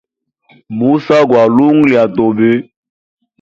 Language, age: Hemba, 30-39